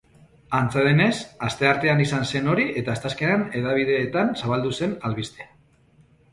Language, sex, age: Basque, male, 40-49